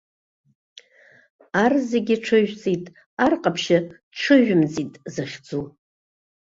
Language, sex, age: Abkhazian, female, 60-69